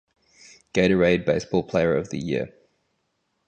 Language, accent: English, Australian English